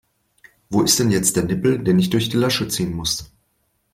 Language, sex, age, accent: German, male, 50-59, Deutschland Deutsch